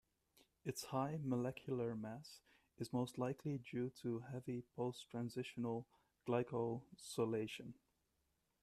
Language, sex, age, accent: English, male, 30-39, United States English